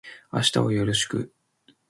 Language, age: Japanese, 19-29